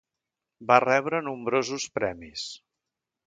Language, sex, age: Catalan, male, 60-69